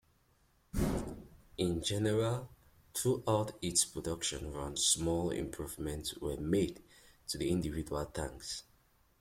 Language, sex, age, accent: English, male, 19-29, England English